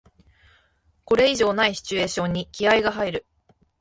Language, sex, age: Japanese, female, 19-29